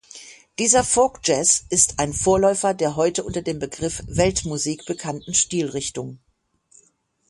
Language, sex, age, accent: German, female, 50-59, Deutschland Deutsch